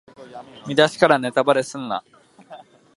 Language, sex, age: Japanese, male, 19-29